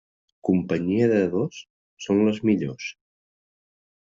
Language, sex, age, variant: Catalan, male, 30-39, Central